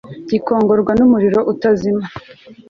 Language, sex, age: Kinyarwanda, female, 19-29